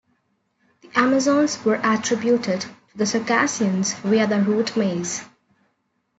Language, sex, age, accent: English, female, 19-29, India and South Asia (India, Pakistan, Sri Lanka)